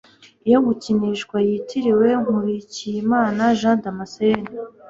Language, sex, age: Kinyarwanda, female, 19-29